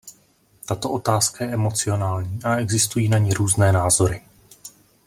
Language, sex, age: Czech, male, 30-39